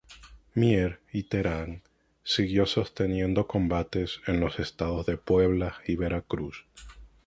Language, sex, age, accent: Spanish, male, 19-29, Caribe: Cuba, Venezuela, Puerto Rico, República Dominicana, Panamá, Colombia caribeña, México caribeño, Costa del golfo de México